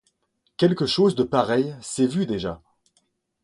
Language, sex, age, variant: French, male, 19-29, Français de métropole